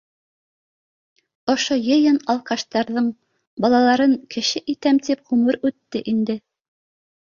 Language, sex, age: Bashkir, female, 50-59